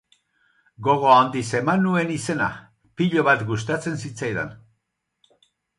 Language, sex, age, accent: Basque, male, 70-79, Erdialdekoa edo Nafarra (Gipuzkoa, Nafarroa)